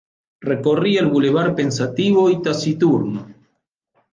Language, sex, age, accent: Spanish, male, 50-59, Rioplatense: Argentina, Uruguay, este de Bolivia, Paraguay